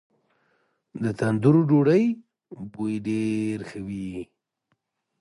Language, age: Pashto, 40-49